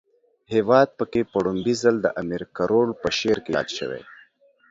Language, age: Pashto, 30-39